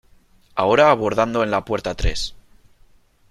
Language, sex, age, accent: Spanish, male, 30-39, España: Norte peninsular (Asturias, Castilla y León, Cantabria, País Vasco, Navarra, Aragón, La Rioja, Guadalajara, Cuenca)